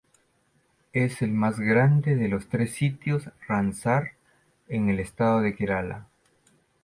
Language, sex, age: Spanish, male, 50-59